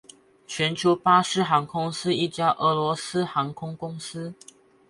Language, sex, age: Chinese, male, under 19